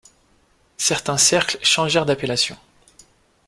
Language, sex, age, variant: French, male, 19-29, Français de métropole